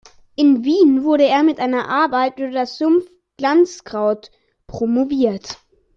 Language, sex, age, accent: German, male, under 19, Deutschland Deutsch